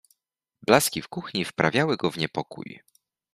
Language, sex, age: Polish, male, 19-29